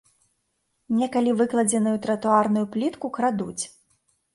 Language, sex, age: Belarusian, female, 19-29